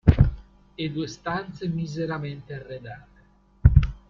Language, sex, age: Italian, male, 50-59